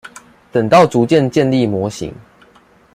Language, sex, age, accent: Chinese, male, under 19, 出生地：臺中市